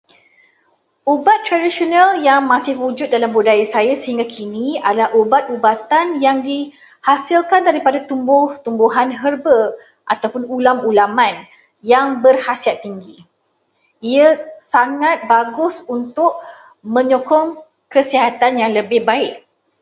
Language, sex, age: Malay, female, 30-39